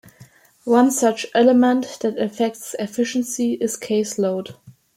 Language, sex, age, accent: English, female, 19-29, England English